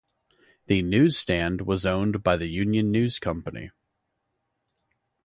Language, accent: English, Canadian English